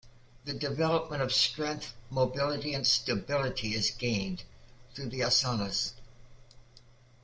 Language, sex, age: English, female, 70-79